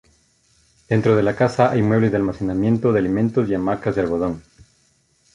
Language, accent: Spanish, Andino-Pacífico: Colombia, Perú, Ecuador, oeste de Bolivia y Venezuela andina